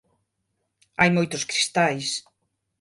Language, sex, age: Galician, female, 50-59